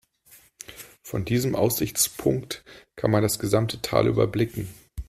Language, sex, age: German, male, 40-49